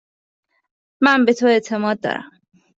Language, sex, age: Persian, female, 30-39